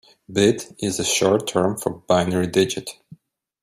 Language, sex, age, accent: English, male, 30-39, United States English